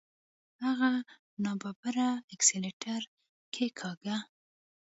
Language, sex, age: Pashto, female, 19-29